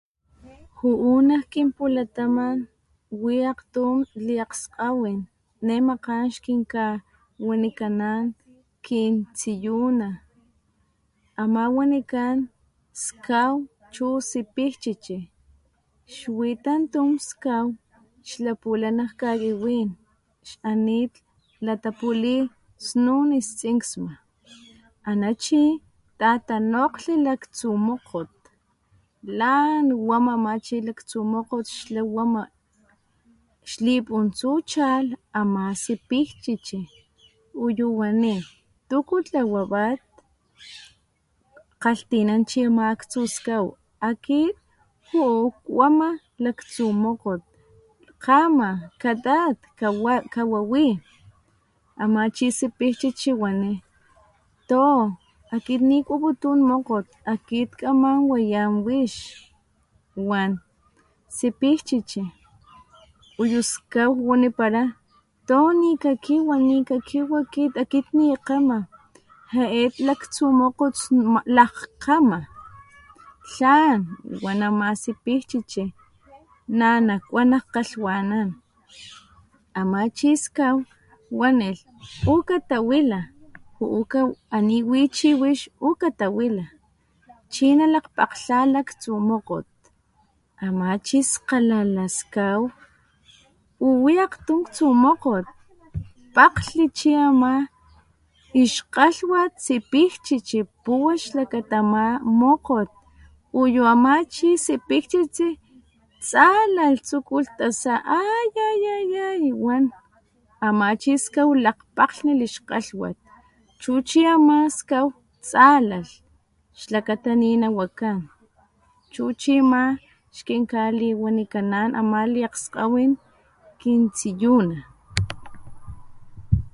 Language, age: Papantla Totonac, 30-39